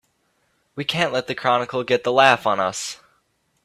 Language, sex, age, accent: English, male, 19-29, United States English